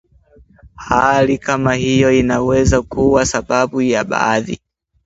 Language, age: Swahili, 19-29